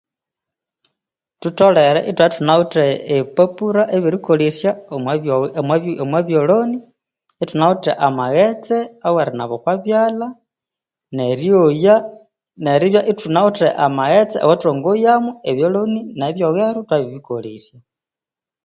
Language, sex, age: Konzo, female, 30-39